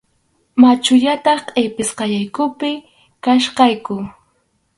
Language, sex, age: Arequipa-La Unión Quechua, female, 19-29